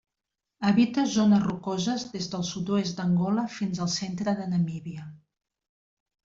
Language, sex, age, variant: Catalan, female, 50-59, Central